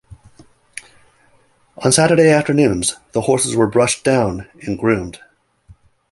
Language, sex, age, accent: English, male, 40-49, United States English